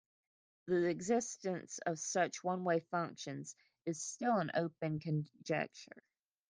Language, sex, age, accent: English, female, 19-29, United States English